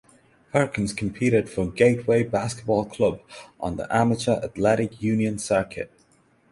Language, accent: English, England English; India and South Asia (India, Pakistan, Sri Lanka)